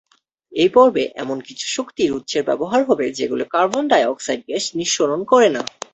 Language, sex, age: Bengali, male, under 19